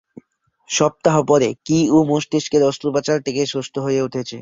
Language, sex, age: Bengali, male, under 19